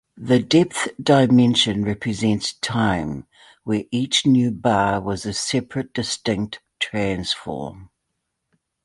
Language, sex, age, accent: English, female, 50-59, New Zealand English